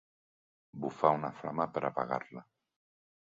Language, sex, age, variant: Catalan, male, 60-69, Central